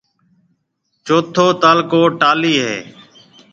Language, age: Marwari (Pakistan), 40-49